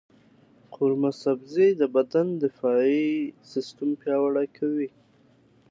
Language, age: Pashto, 19-29